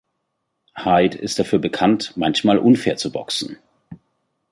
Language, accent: German, Deutschland Deutsch